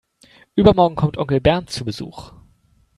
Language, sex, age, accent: German, male, 19-29, Deutschland Deutsch